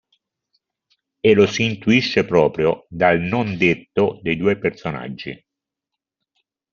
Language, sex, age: Italian, male, 50-59